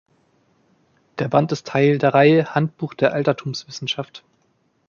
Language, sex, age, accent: German, male, 30-39, Deutschland Deutsch